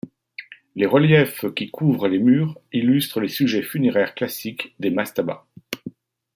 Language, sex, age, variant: French, male, 40-49, Français de métropole